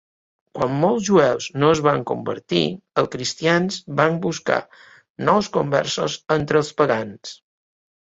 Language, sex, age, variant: Catalan, male, 50-59, Balear